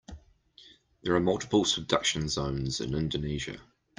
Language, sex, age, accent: English, male, 40-49, New Zealand English